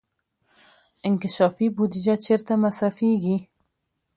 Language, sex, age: Pashto, female, 19-29